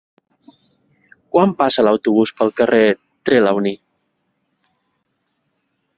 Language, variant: Catalan, Central